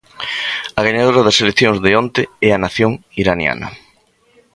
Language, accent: Galician, Normativo (estándar)